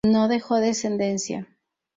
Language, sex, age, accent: Spanish, female, 50-59, México